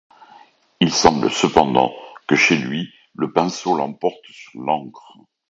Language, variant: French, Français de métropole